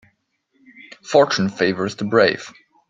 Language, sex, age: English, male, 19-29